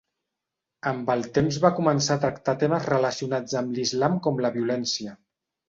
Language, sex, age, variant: Catalan, male, 50-59, Central